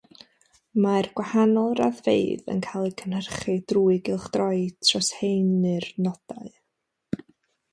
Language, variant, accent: Welsh, North-Western Welsh, Y Deyrnas Unedig Cymraeg